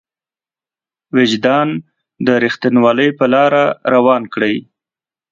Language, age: Pashto, 30-39